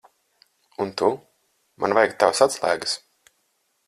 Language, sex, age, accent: Latvian, male, 30-39, Riga